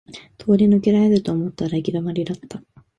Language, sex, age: Japanese, female, 19-29